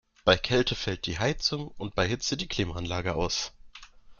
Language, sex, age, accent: German, male, 19-29, Deutschland Deutsch